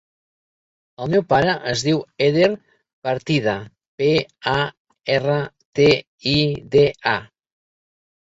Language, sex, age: Catalan, male, 60-69